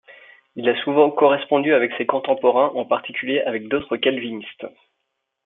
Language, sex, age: French, male, 30-39